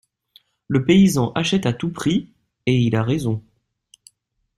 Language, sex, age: French, male, 19-29